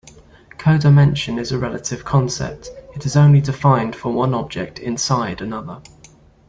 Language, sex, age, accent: English, male, 19-29, England English